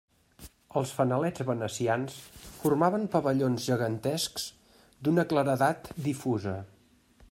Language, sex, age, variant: Catalan, male, 50-59, Central